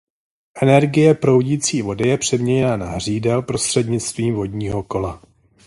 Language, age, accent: Czech, 40-49, pražský